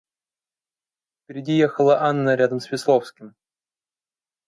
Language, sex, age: Russian, male, 19-29